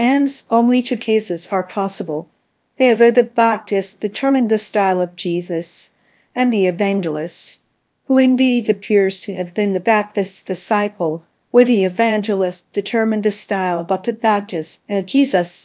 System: TTS, VITS